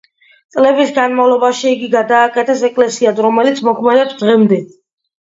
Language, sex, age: Georgian, male, under 19